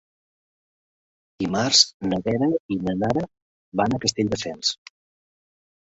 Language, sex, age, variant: Catalan, male, 50-59, Central